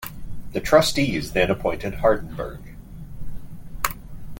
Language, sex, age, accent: English, male, 40-49, United States English